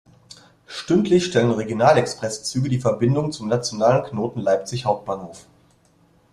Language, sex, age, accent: German, male, 30-39, Deutschland Deutsch